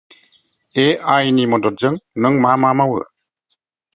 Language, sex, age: Bodo, female, 40-49